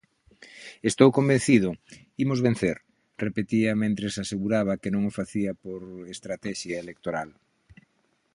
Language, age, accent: Galician, 50-59, Normativo (estándar)